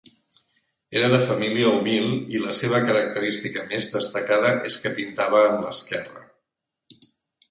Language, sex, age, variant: Catalan, male, 60-69, Central